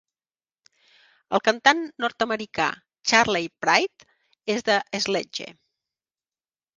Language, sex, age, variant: Catalan, female, 50-59, Central